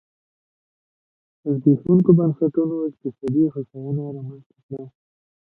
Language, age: Pashto, 19-29